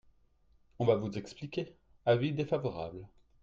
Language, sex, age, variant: French, male, 30-39, Français de métropole